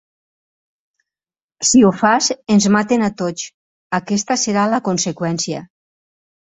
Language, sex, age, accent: Catalan, female, 30-39, valencià